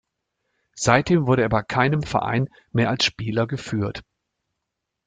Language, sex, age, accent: German, male, 50-59, Deutschland Deutsch